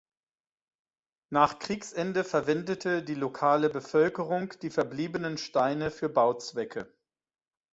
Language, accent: German, Deutschland Deutsch